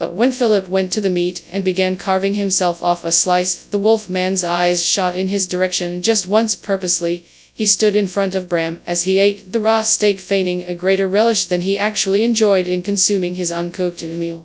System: TTS, FastPitch